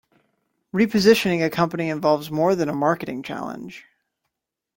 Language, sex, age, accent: English, male, 19-29, United States English